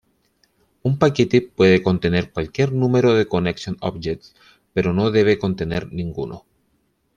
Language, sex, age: Spanish, male, 30-39